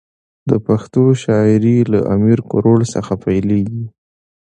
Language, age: Pashto, 19-29